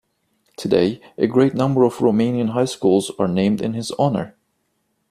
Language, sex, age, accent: English, male, 19-29, United States English